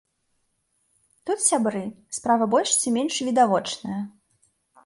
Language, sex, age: Belarusian, female, 19-29